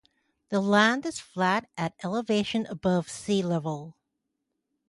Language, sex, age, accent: English, female, 50-59, United States English